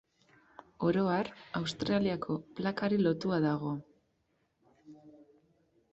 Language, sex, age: Basque, female, 30-39